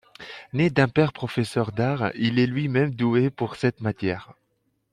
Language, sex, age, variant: French, male, 30-39, Français de métropole